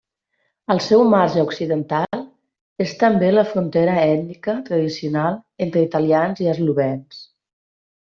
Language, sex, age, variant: Catalan, female, 40-49, Central